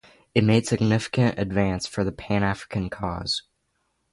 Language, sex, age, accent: English, male, under 19, United States English